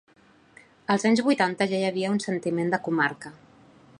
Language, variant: Catalan, Central